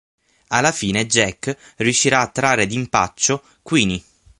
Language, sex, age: Italian, male, 19-29